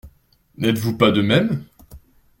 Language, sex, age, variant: French, male, 19-29, Français de métropole